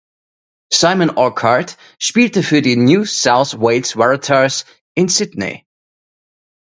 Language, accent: German, Österreichisches Deutsch